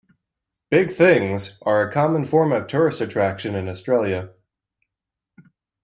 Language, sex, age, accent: English, male, 19-29, United States English